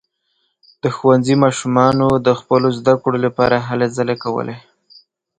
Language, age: Pashto, 19-29